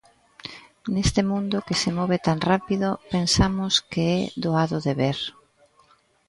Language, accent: Galician, Central (gheada)